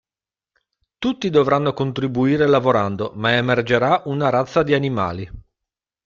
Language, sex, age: Italian, male, 50-59